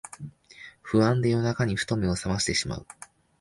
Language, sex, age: Japanese, male, 19-29